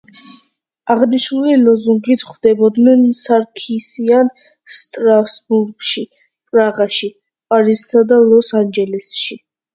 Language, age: Georgian, under 19